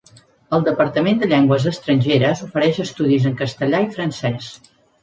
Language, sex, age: Catalan, female, 50-59